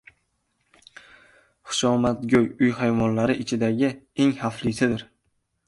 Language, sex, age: Uzbek, male, under 19